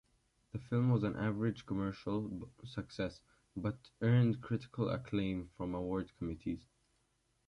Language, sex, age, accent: English, male, under 19, United States English